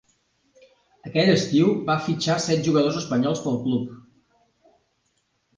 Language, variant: Catalan, Central